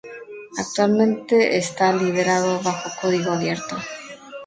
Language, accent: Spanish, Chileno: Chile, Cuyo